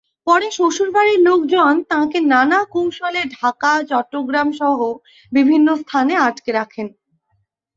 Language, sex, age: Bengali, female, 19-29